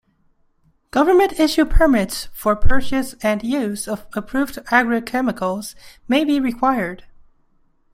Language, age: English, 19-29